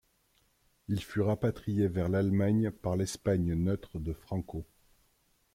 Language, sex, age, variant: French, male, 40-49, Français de métropole